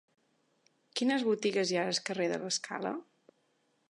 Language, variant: Catalan, Balear